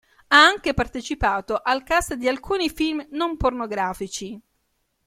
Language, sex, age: Italian, female, 40-49